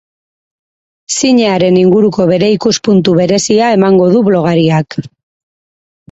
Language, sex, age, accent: Basque, female, 30-39, Mendebalekoa (Araba, Bizkaia, Gipuzkoako mendebaleko herri batzuk)